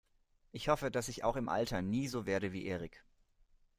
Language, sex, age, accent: German, male, 19-29, Deutschland Deutsch